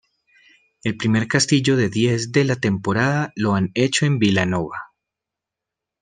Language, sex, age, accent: Spanish, male, 30-39, Andino-Pacífico: Colombia, Perú, Ecuador, oeste de Bolivia y Venezuela andina